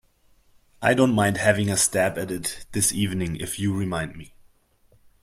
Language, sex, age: English, male, 30-39